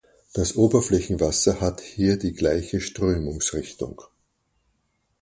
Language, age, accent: German, 70-79, Österreichisches Deutsch